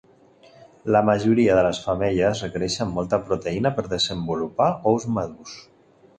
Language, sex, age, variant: Catalan, male, 40-49, Central